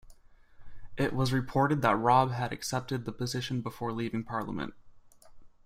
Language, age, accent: English, 19-29, United States English